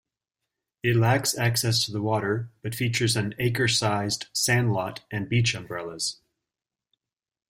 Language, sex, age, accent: English, male, 30-39, United States English